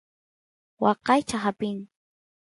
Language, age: Santiago del Estero Quichua, 30-39